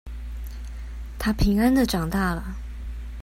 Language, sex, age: Chinese, female, 30-39